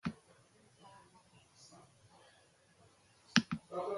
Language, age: Basque, under 19